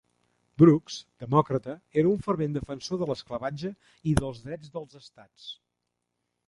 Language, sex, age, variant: Catalan, male, 50-59, Central